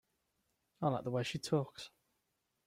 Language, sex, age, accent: English, male, 30-39, England English